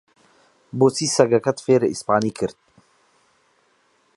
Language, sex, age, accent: Central Kurdish, male, 30-39, سۆرانی